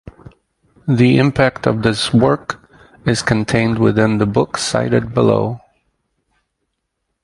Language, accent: English, United States English